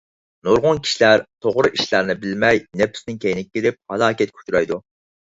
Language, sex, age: Uyghur, male, 19-29